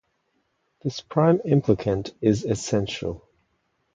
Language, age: English, 40-49